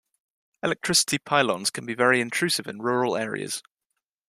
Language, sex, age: English, male, 19-29